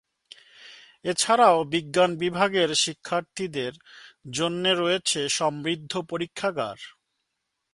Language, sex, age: Bengali, male, 30-39